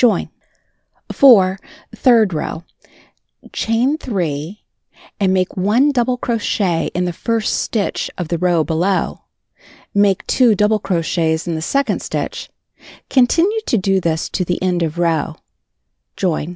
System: none